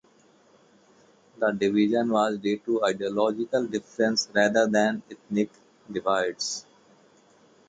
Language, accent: English, India and South Asia (India, Pakistan, Sri Lanka)